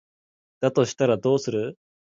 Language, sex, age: Japanese, male, 19-29